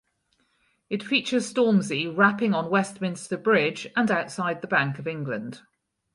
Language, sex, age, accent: English, female, 50-59, Welsh English